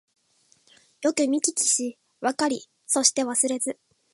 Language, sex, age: Japanese, female, 19-29